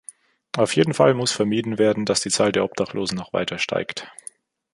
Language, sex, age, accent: German, male, 19-29, Deutschland Deutsch